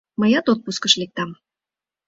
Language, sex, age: Mari, female, 30-39